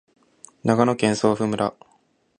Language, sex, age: Japanese, male, 19-29